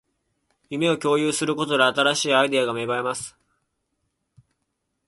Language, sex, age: Japanese, male, 19-29